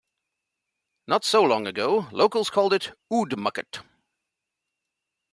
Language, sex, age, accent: English, male, 50-59, United States English